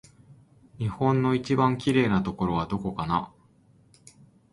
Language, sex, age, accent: Japanese, male, 40-49, 関西弁